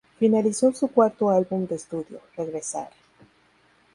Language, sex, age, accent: Spanish, female, 30-39, México